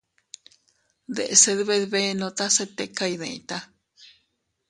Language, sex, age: Teutila Cuicatec, female, 30-39